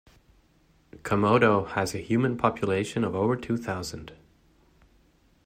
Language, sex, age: English, male, 30-39